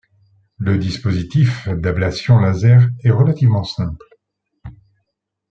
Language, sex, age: French, male, 40-49